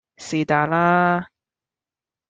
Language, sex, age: Cantonese, female, 19-29